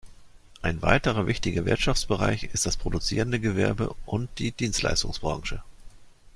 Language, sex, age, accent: German, male, 50-59, Deutschland Deutsch